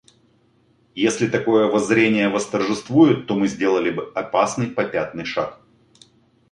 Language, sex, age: Russian, male, 40-49